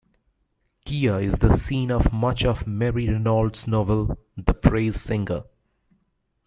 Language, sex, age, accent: English, male, 40-49, United States English